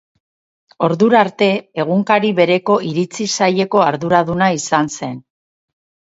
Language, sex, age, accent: Basque, female, 50-59, Erdialdekoa edo Nafarra (Gipuzkoa, Nafarroa)